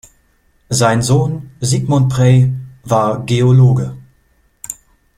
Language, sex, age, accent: German, male, 30-39, Deutschland Deutsch